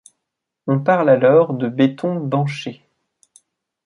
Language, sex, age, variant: French, male, 19-29, Français de métropole